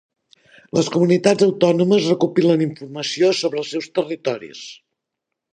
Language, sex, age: Catalan, female, 60-69